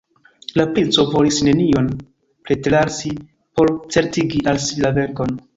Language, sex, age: Esperanto, male, 19-29